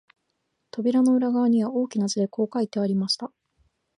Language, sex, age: Japanese, female, 19-29